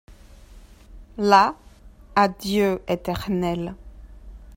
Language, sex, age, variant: French, female, 30-39, Français d'Europe